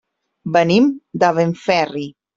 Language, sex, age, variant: Catalan, female, 40-49, Central